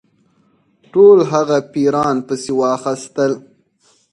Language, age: Pashto, 19-29